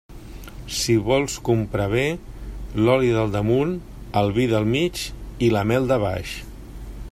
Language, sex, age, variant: Catalan, male, 50-59, Central